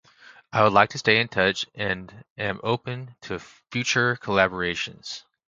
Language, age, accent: English, 19-29, United States English